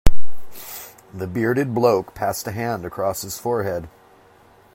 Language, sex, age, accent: English, male, 40-49, United States English